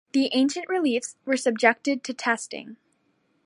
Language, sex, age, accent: English, female, under 19, United States English